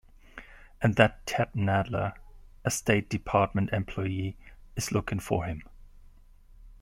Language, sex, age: English, male, 40-49